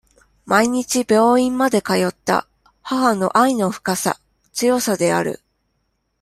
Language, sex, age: Japanese, female, 19-29